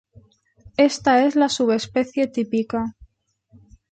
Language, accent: Spanish, España: Centro-Sur peninsular (Madrid, Toledo, Castilla-La Mancha)